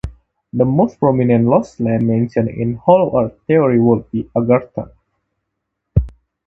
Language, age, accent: English, 19-29, India and South Asia (India, Pakistan, Sri Lanka); Singaporean English